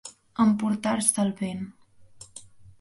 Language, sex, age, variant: Catalan, female, under 19, Central